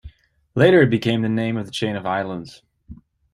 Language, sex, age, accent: English, male, 30-39, United States English